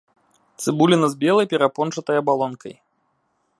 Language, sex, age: Belarusian, male, 19-29